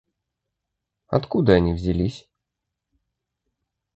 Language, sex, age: Russian, male, 30-39